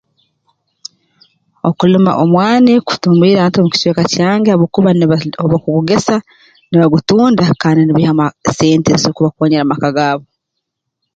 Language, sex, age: Tooro, female, 30-39